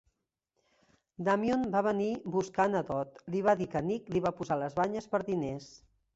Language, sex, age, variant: Catalan, female, 50-59, Central